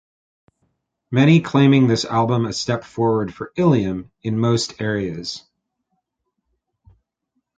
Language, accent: English, United States English